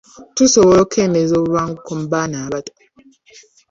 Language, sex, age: Ganda, female, 19-29